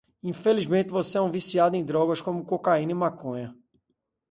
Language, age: Portuguese, 40-49